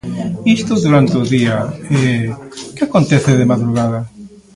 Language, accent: Galician, Normativo (estándar)